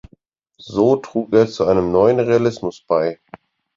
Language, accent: German, Deutschland Deutsch